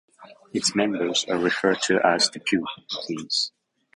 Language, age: English, 19-29